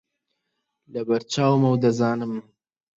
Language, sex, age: Central Kurdish, male, 30-39